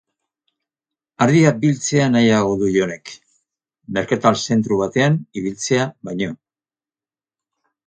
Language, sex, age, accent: Basque, male, 50-59, Mendebalekoa (Araba, Bizkaia, Gipuzkoako mendebaleko herri batzuk)